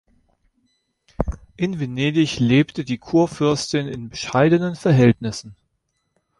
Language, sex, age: German, male, 30-39